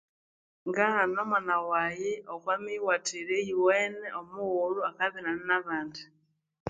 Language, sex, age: Konzo, female, 30-39